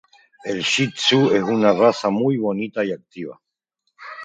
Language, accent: Spanish, Rioplatense: Argentina, Uruguay, este de Bolivia, Paraguay